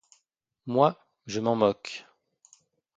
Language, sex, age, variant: French, male, 30-39, Français de métropole